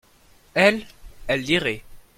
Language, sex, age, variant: French, male, under 19, Français de métropole